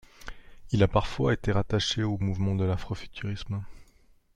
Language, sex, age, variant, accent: French, male, 30-39, Français d'Europe, Français de Suisse